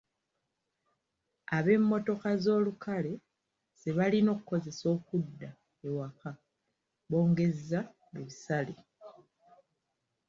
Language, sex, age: Ganda, female, 19-29